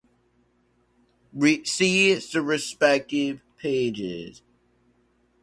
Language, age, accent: English, under 19, United States English